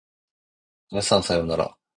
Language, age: Japanese, 30-39